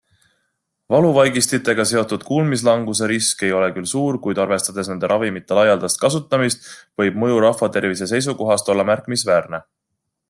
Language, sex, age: Estonian, male, 30-39